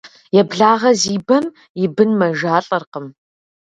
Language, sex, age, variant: Kabardian, female, 30-39, Адыгэбзэ (Къэбэрдей, Кирил, псоми зэдай)